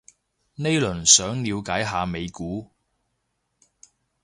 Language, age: Cantonese, 30-39